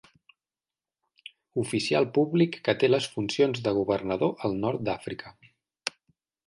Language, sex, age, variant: Catalan, male, 30-39, Central